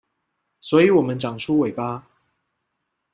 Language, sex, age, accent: Chinese, male, 30-39, 出生地：高雄市